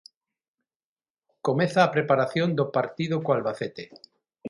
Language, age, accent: Galician, 50-59, Atlántico (seseo e gheada); Normativo (estándar)